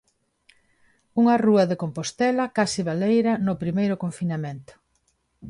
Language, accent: Galician, Neofalante